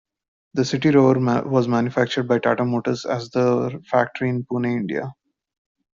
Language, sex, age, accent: English, male, 19-29, India and South Asia (India, Pakistan, Sri Lanka)